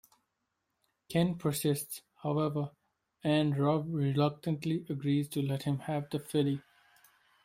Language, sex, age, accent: English, male, 19-29, India and South Asia (India, Pakistan, Sri Lanka)